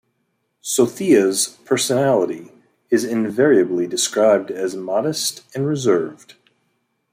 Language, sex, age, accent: English, male, 40-49, United States English